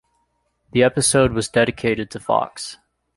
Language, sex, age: English, male, 19-29